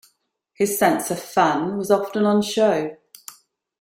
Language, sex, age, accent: English, female, 40-49, England English